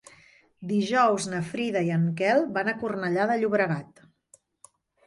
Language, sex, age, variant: Catalan, female, 40-49, Central